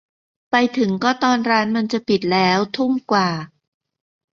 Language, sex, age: Thai, female, 50-59